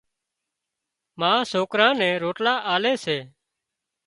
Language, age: Wadiyara Koli, 40-49